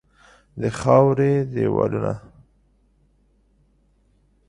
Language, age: Pashto, 40-49